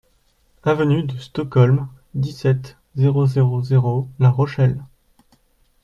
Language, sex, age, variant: French, male, 19-29, Français de métropole